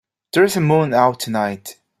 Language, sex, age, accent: English, male, 30-39, Irish English